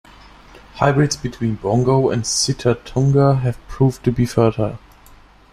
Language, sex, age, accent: English, male, under 19, England English